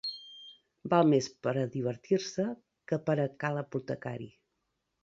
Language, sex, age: Catalan, female, 50-59